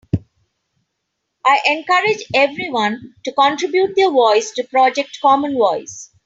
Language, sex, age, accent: English, female, 50-59, India and South Asia (India, Pakistan, Sri Lanka)